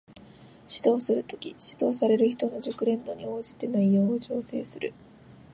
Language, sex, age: Japanese, female, under 19